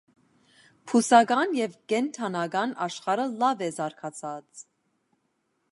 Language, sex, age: Armenian, female, 30-39